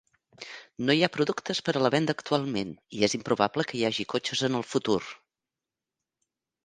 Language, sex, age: Catalan, female, 50-59